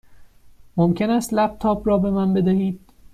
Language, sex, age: Persian, male, 19-29